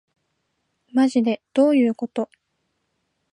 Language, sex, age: Japanese, female, 19-29